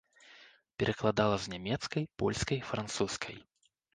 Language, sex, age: Belarusian, male, 19-29